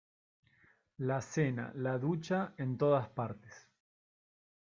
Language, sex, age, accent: Spanish, male, 30-39, Rioplatense: Argentina, Uruguay, este de Bolivia, Paraguay